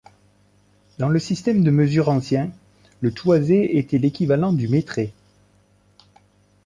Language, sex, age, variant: French, male, 40-49, Français de métropole